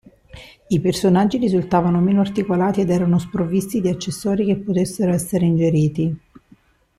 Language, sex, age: Italian, female, 50-59